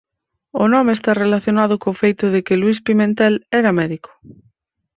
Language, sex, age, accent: Galician, female, 30-39, Oriental (común en zona oriental)